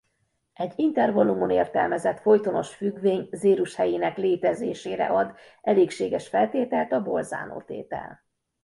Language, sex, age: Hungarian, female, 50-59